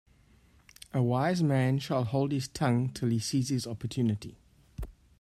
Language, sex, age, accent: English, male, 60-69, Southern African (South Africa, Zimbabwe, Namibia)